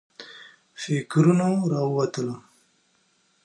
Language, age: Pashto, 30-39